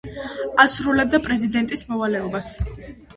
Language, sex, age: Georgian, female, under 19